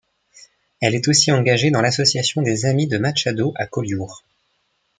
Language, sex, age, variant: French, male, 19-29, Français de métropole